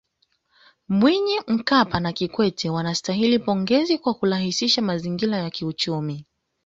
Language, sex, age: Swahili, female, 19-29